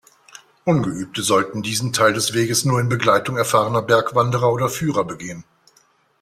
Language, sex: German, male